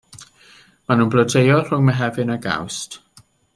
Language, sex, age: Welsh, male, 50-59